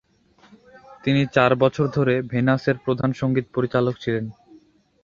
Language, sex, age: Bengali, male, 19-29